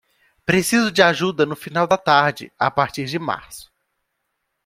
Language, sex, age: Portuguese, male, 19-29